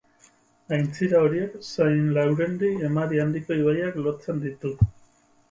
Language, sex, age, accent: Basque, male, 30-39, Mendebalekoa (Araba, Bizkaia, Gipuzkoako mendebaleko herri batzuk)